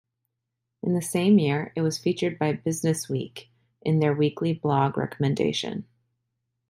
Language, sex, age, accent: English, female, 30-39, United States English